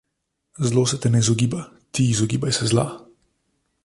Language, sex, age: Slovenian, male, 30-39